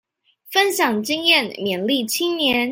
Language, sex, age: Chinese, female, 19-29